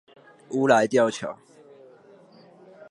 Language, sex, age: Chinese, male, under 19